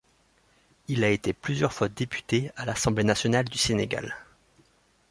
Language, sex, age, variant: French, male, 19-29, Français de métropole